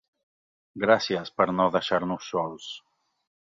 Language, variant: Catalan, Central